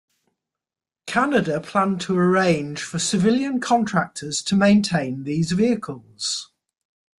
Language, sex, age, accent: English, male, 60-69, England English